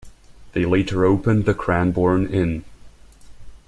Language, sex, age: English, male, 19-29